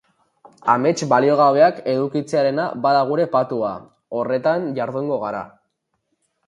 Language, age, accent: Basque, 19-29, Erdialdekoa edo Nafarra (Gipuzkoa, Nafarroa)